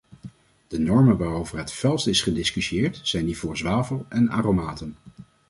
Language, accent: Dutch, Nederlands Nederlands